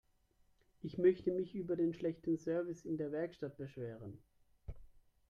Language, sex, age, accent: German, male, 30-39, Deutschland Deutsch